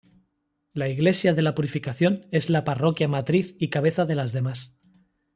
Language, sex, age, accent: Spanish, male, 30-39, España: Sur peninsular (Andalucia, Extremadura, Murcia)